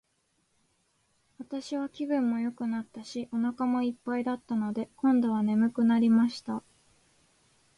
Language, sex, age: Japanese, female, 19-29